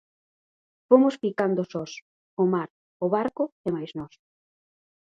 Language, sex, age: Galician, female, 19-29